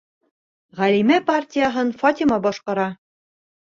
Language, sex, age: Bashkir, female, 30-39